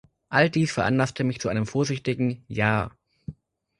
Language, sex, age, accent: German, male, 30-39, Deutschland Deutsch